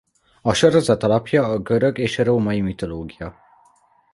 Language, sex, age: Hungarian, male, under 19